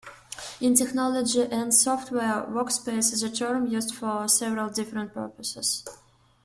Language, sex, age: English, female, 19-29